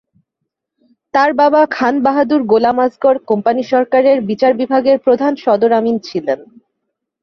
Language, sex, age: Bengali, female, 30-39